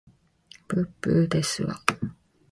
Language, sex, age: Japanese, female, 19-29